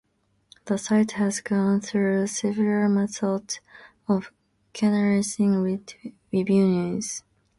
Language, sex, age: English, female, under 19